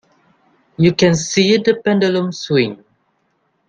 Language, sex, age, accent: English, male, 19-29, Malaysian English